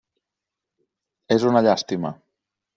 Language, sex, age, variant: Catalan, male, 30-39, Central